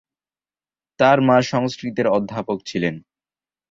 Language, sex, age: Bengali, male, under 19